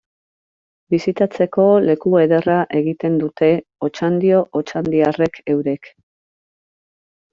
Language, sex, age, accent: Basque, female, 40-49, Erdialdekoa edo Nafarra (Gipuzkoa, Nafarroa)